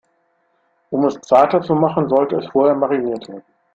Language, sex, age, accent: German, male, 50-59, Deutschland Deutsch